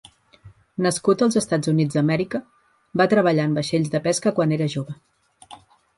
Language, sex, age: Catalan, female, 50-59